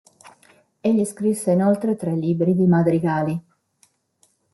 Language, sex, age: Italian, female, 40-49